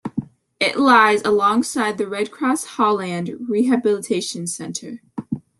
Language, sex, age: English, female, under 19